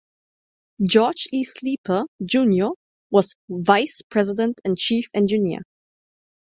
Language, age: English, 19-29